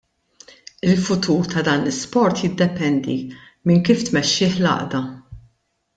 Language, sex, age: Maltese, female, 50-59